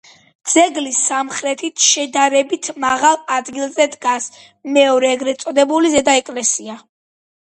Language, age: Georgian, 19-29